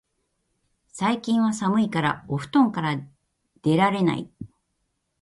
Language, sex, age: Japanese, female, 50-59